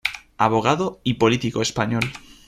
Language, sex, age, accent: Spanish, male, under 19, España: Norte peninsular (Asturias, Castilla y León, Cantabria, País Vasco, Navarra, Aragón, La Rioja, Guadalajara, Cuenca)